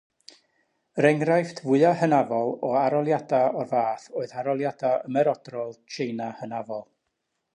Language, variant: Welsh, North-Western Welsh